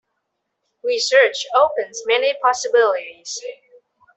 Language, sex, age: English, female, under 19